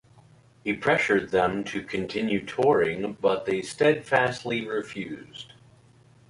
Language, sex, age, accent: English, male, 40-49, United States English